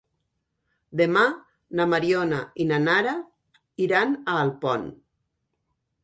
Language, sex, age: Catalan, female, 60-69